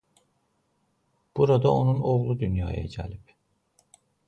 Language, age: Azerbaijani, 30-39